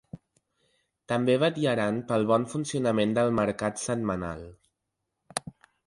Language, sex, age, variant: Catalan, male, under 19, Central